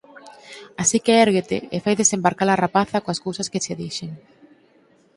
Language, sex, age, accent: Galician, female, under 19, Normativo (estándar)